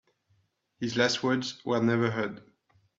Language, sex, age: English, male, 19-29